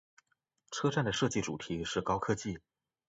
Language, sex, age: Chinese, male, under 19